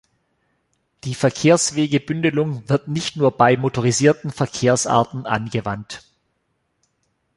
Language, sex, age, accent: German, male, 40-49, Deutschland Deutsch